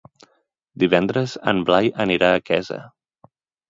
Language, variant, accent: Catalan, Central, central